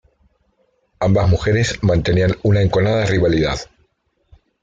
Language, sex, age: Spanish, male, 40-49